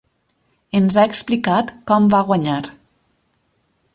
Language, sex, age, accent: Catalan, female, 30-39, valencià meridional